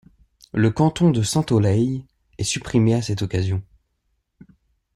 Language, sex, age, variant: French, male, 19-29, Français de métropole